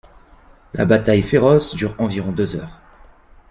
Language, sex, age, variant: French, male, 30-39, Français de métropole